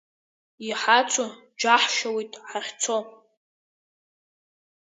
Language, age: Abkhazian, under 19